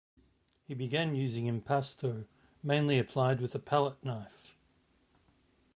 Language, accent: English, Australian English